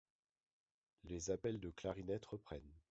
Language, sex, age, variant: French, male, 30-39, Français de métropole